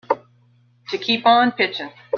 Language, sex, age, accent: English, female, 50-59, United States English